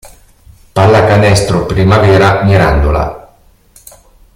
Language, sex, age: Italian, male, 50-59